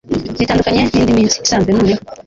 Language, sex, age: Kinyarwanda, female, under 19